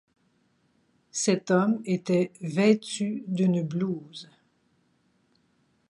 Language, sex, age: French, female, 50-59